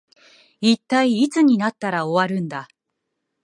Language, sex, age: Japanese, female, 40-49